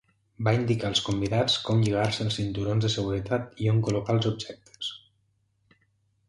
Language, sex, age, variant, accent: Catalan, male, 30-39, Nord-Occidental, Lleidatà